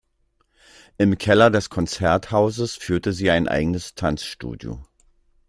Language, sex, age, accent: German, male, 60-69, Deutschland Deutsch